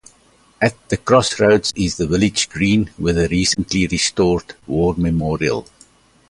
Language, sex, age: English, male, 60-69